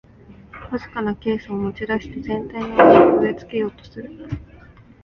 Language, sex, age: Japanese, female, 19-29